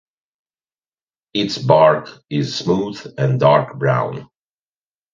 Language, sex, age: English, male, 50-59